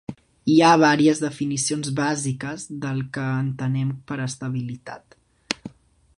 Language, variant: Catalan, Central